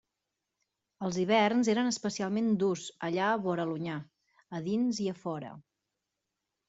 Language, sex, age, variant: Catalan, female, 30-39, Central